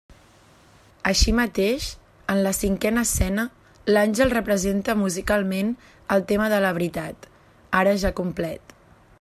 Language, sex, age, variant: Catalan, female, 19-29, Central